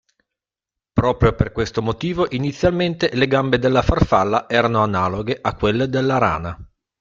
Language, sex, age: Italian, male, 50-59